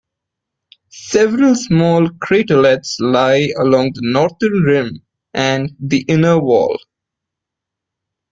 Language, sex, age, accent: English, male, 19-29, India and South Asia (India, Pakistan, Sri Lanka)